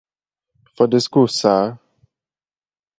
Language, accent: English, England English